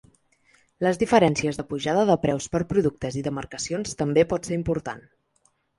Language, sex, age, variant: Catalan, female, 19-29, Central